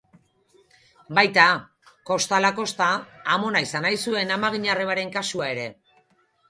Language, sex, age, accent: Basque, female, 40-49, Erdialdekoa edo Nafarra (Gipuzkoa, Nafarroa)